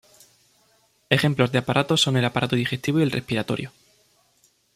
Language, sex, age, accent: Spanish, male, 19-29, España: Sur peninsular (Andalucia, Extremadura, Murcia)